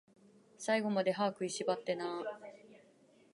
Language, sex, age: Japanese, female, 19-29